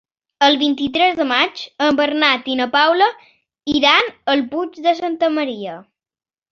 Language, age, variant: Catalan, under 19, Balear